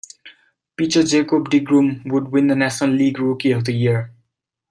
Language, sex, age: English, male, 19-29